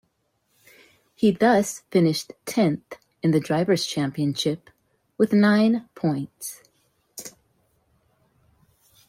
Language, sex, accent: English, female, United States English